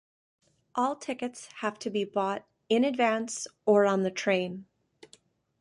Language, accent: English, United States English